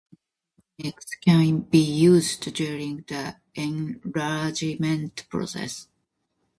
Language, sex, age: English, female, 50-59